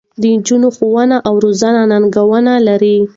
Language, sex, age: Pashto, female, 19-29